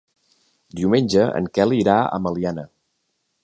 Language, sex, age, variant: Catalan, male, 60-69, Central